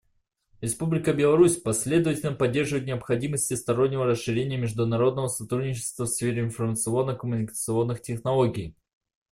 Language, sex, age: Russian, male, under 19